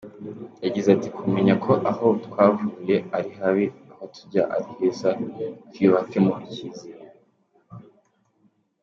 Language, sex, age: Kinyarwanda, male, under 19